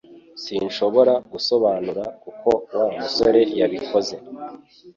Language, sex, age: Kinyarwanda, male, 19-29